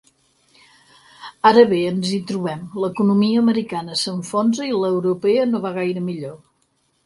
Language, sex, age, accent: Catalan, female, 60-69, Empordanès